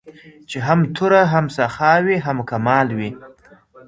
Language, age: Pashto, under 19